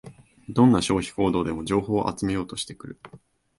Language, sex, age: Japanese, male, 19-29